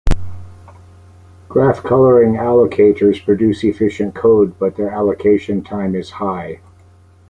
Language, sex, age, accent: English, male, 60-69, Canadian English